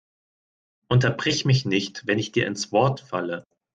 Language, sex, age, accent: German, male, 30-39, Deutschland Deutsch